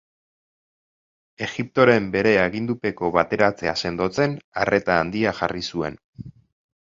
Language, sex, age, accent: Basque, male, 30-39, Mendebalekoa (Araba, Bizkaia, Gipuzkoako mendebaleko herri batzuk)